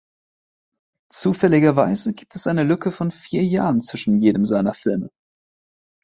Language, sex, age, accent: German, male, 19-29, Deutschland Deutsch